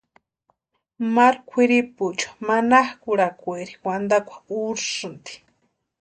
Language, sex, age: Western Highland Purepecha, female, 19-29